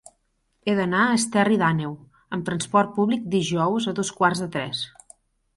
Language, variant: Catalan, Central